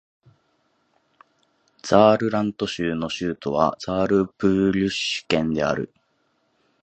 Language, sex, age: Japanese, male, 19-29